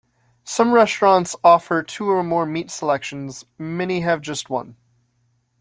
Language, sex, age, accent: English, male, 19-29, United States English